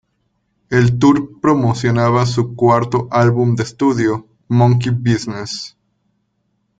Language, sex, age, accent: Spanish, male, 30-39, México